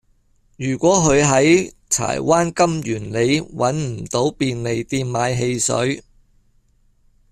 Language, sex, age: Cantonese, male, 50-59